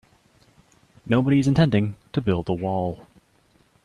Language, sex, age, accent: English, male, 19-29, Canadian English